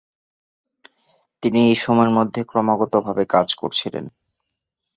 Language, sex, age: Bengali, male, 19-29